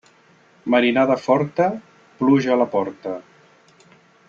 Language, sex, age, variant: Catalan, male, 50-59, Central